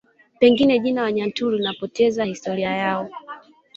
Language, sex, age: Swahili, female, 19-29